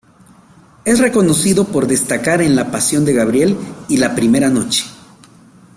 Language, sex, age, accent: Spanish, male, 40-49, América central